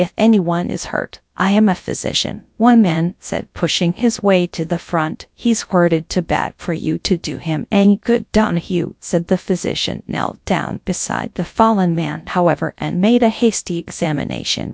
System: TTS, GradTTS